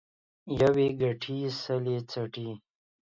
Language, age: Pashto, 19-29